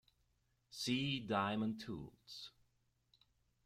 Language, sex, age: English, male, 30-39